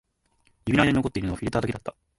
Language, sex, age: Japanese, male, under 19